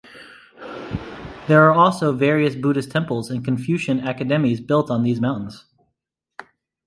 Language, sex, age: English, male, 19-29